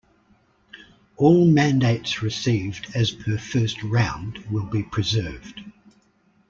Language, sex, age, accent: English, male, 60-69, Australian English